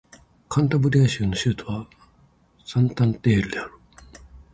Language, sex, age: Japanese, male, 50-59